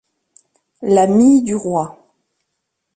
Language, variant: French, Français de métropole